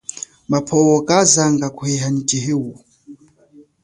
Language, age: Chokwe, 40-49